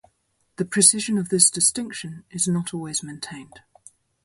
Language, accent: English, England English